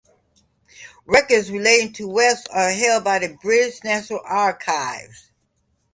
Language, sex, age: English, female, 60-69